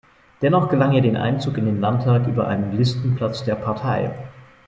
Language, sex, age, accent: German, male, 40-49, Deutschland Deutsch